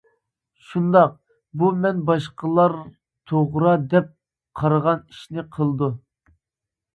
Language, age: Uyghur, 19-29